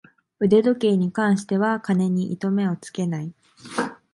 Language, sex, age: Japanese, female, 19-29